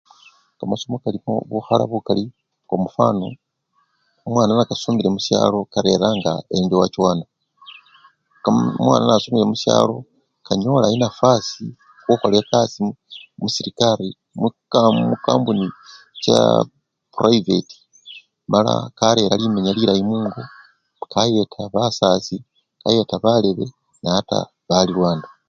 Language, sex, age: Luyia, male, 50-59